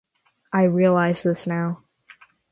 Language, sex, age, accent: English, male, under 19, United States English